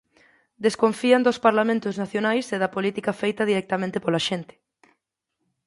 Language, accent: Galician, Normativo (estándar)